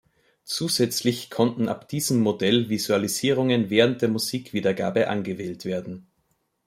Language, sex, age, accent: German, male, 30-39, Österreichisches Deutsch